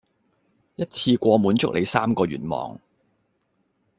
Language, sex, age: Cantonese, male, 30-39